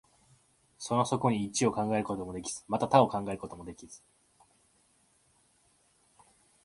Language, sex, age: Japanese, male, 19-29